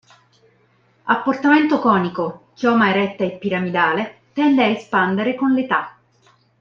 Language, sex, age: Italian, female, 30-39